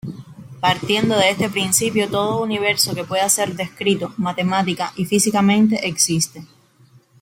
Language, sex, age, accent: Spanish, female, 19-29, Caribe: Cuba, Venezuela, Puerto Rico, República Dominicana, Panamá, Colombia caribeña, México caribeño, Costa del golfo de México